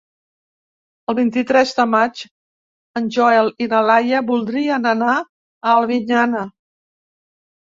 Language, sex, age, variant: Catalan, female, 70-79, Central